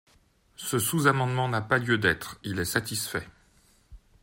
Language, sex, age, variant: French, male, 50-59, Français de métropole